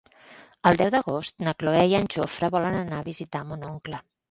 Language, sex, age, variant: Catalan, female, 50-59, Central